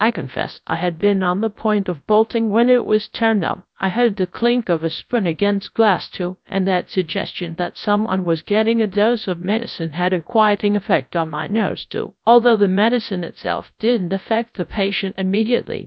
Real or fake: fake